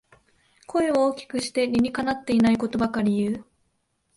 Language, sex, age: Japanese, female, 19-29